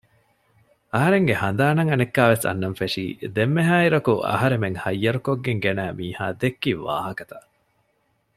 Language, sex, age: Divehi, male, 30-39